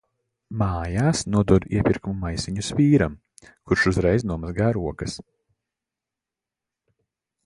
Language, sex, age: Latvian, male, 19-29